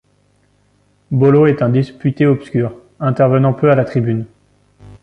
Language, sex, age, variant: French, male, 19-29, Français de métropole